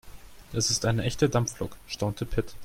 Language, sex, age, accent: German, male, under 19, Deutschland Deutsch